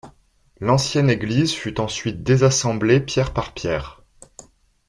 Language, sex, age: French, male, 30-39